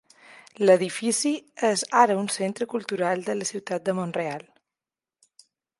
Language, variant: Catalan, Balear